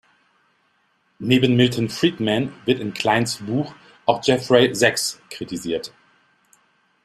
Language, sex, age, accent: German, male, 40-49, Deutschland Deutsch